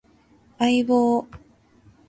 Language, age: Japanese, 19-29